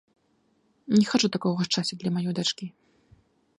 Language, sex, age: Belarusian, female, 30-39